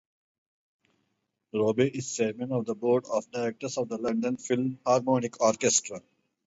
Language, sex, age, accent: English, male, 50-59, India and South Asia (India, Pakistan, Sri Lanka)